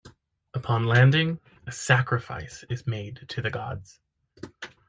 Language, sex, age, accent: English, male, 30-39, United States English